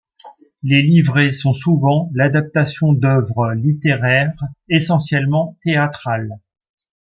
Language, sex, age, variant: French, male, 40-49, Français de métropole